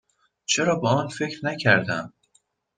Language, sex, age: Persian, male, 19-29